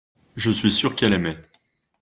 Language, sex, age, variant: French, male, 19-29, Français de métropole